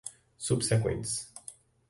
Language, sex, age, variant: Portuguese, male, 30-39, Portuguese (Brasil)